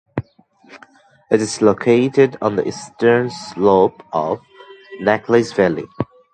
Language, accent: English, India and South Asia (India, Pakistan, Sri Lanka)